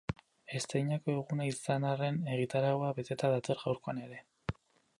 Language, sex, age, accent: Basque, male, 19-29, Erdialdekoa edo Nafarra (Gipuzkoa, Nafarroa)